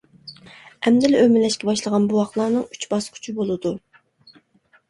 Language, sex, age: Uyghur, female, 19-29